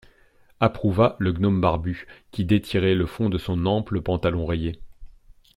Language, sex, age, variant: French, male, 40-49, Français de métropole